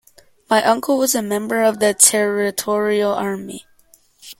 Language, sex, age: English, male, under 19